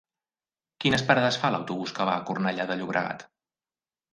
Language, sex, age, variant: Catalan, male, 30-39, Central